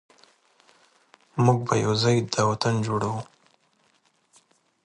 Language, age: Pashto, 19-29